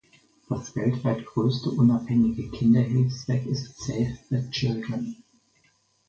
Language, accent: German, Deutschland Deutsch